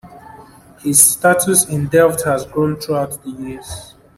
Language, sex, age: English, male, 19-29